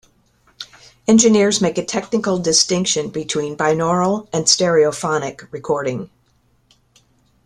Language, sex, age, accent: English, female, 70-79, United States English